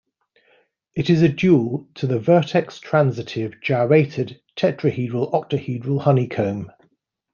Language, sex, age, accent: English, male, 50-59, England English